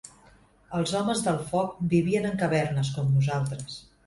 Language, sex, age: Catalan, female, 40-49